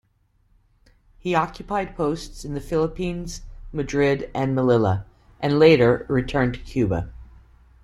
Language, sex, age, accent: English, female, 40-49, United States English